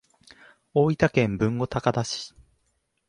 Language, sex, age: Japanese, male, 19-29